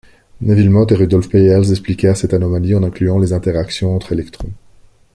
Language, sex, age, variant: French, male, 30-39, Français de métropole